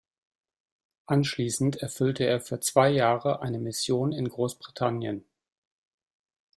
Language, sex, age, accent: German, male, 50-59, Deutschland Deutsch